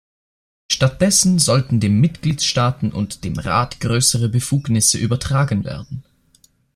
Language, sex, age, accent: German, male, 19-29, Österreichisches Deutsch